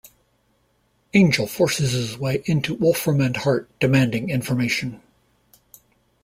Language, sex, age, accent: English, male, 60-69, United States English